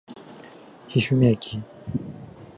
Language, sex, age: Japanese, male, 19-29